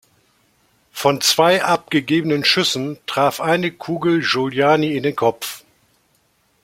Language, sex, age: German, male, 60-69